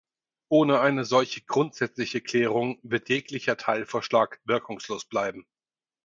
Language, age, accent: German, 40-49, Deutschland Deutsch